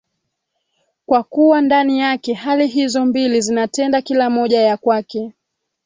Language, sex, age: Swahili, female, 19-29